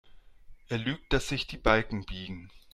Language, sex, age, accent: German, male, 40-49, Deutschland Deutsch